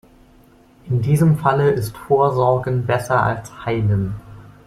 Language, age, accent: German, 19-29, Deutschland Deutsch